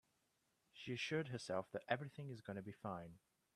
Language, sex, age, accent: English, male, 19-29, England English